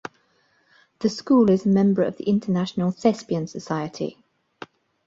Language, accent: English, England English